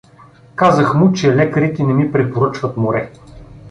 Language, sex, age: Bulgarian, male, 40-49